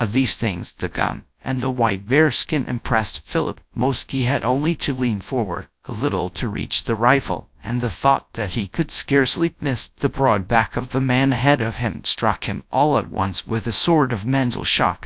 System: TTS, GradTTS